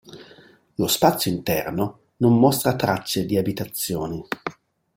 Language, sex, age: Italian, male, 50-59